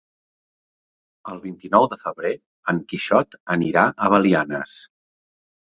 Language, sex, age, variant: Catalan, male, 40-49, Central